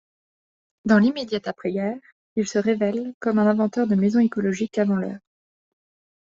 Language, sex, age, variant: French, female, 19-29, Français de métropole